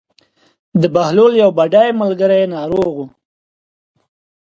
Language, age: Pashto, 19-29